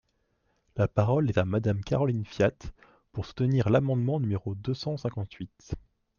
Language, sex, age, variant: French, male, 19-29, Français de métropole